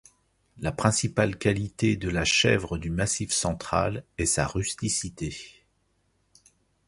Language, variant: French, Français de métropole